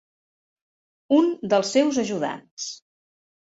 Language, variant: Catalan, Central